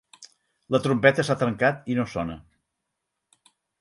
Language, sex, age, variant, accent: Catalan, male, 60-69, Central, central